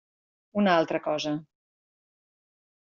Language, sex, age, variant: Catalan, female, 40-49, Central